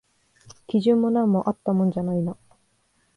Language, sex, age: Japanese, female, 19-29